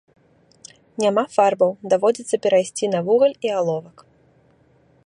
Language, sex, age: Belarusian, female, 19-29